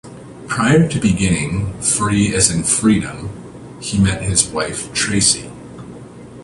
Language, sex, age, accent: English, male, 19-29, United States English